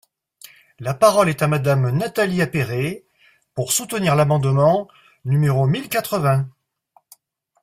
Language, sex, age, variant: French, male, 50-59, Français de métropole